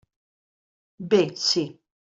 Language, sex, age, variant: Catalan, female, 50-59, Central